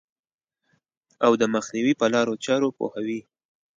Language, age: Pashto, 19-29